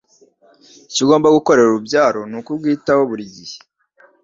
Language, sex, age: Kinyarwanda, male, under 19